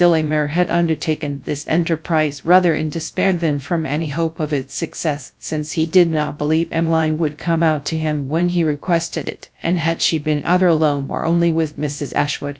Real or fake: fake